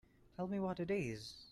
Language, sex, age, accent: English, male, 19-29, India and South Asia (India, Pakistan, Sri Lanka)